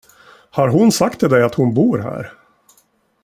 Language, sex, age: Swedish, male, 40-49